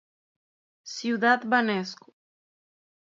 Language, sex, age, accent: Spanish, female, 30-39, México